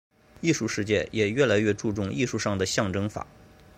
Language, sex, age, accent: Chinese, male, 30-39, 出生地：河南省